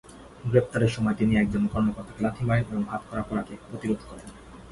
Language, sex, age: Bengali, male, 19-29